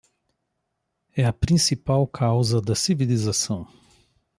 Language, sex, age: Portuguese, male, 50-59